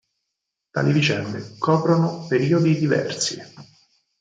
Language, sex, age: Italian, male, 30-39